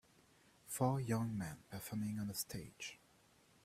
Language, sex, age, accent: English, male, 30-39, Canadian English